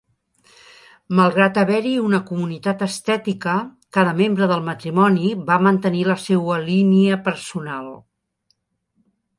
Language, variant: Catalan, Central